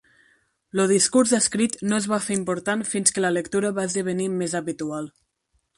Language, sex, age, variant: Catalan, female, under 19, Nord-Occidental